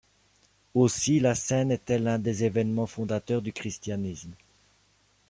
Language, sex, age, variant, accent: French, male, 50-59, Français d'Europe, Français de Belgique